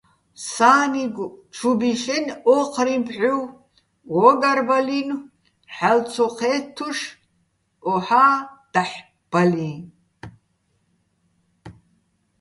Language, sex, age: Bats, female, 70-79